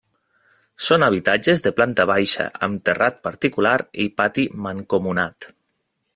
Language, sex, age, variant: Catalan, male, 30-39, Nord-Occidental